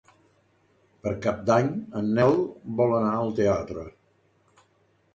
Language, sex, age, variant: Catalan, male, 70-79, Central